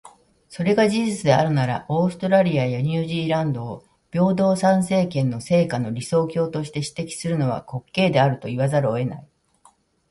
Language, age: Japanese, 60-69